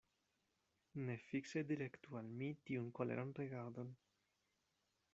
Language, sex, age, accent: Esperanto, male, 19-29, Internacia